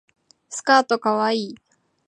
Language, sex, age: Japanese, female, 19-29